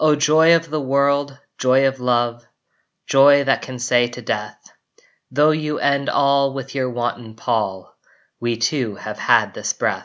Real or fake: real